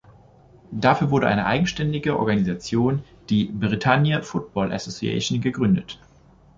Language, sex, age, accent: German, male, 19-29, Deutschland Deutsch